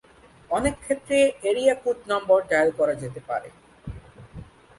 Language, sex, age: Bengali, male, 19-29